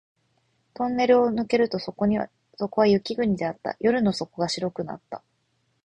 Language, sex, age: Japanese, female, 30-39